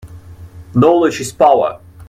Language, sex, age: English, male, 19-29